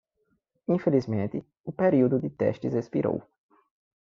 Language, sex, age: Portuguese, male, 19-29